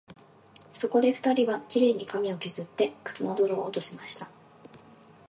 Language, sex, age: Japanese, female, 19-29